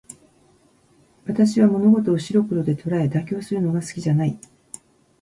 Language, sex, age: Japanese, female, 60-69